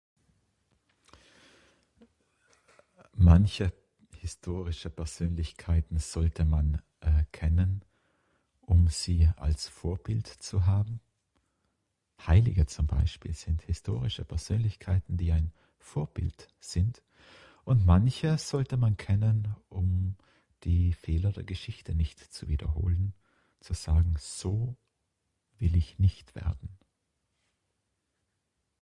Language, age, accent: German, 40-49, Österreichisches Deutsch